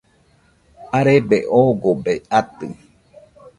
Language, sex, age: Nüpode Huitoto, female, 40-49